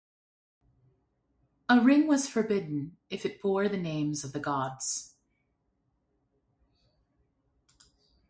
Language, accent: English, United States English